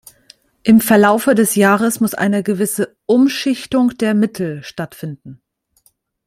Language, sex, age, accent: German, female, 30-39, Deutschland Deutsch